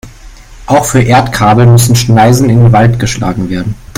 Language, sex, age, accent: German, male, 19-29, Deutschland Deutsch